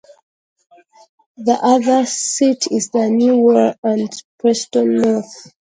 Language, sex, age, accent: English, female, 19-29, United States English